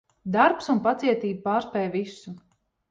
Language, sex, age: Latvian, female, 30-39